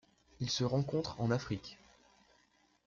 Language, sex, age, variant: French, male, under 19, Français de métropole